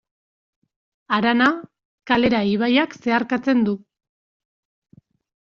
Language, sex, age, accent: Basque, female, 30-39, Erdialdekoa edo Nafarra (Gipuzkoa, Nafarroa)